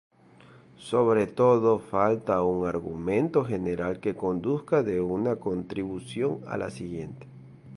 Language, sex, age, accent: Spanish, male, 19-29, Andino-Pacífico: Colombia, Perú, Ecuador, oeste de Bolivia y Venezuela andina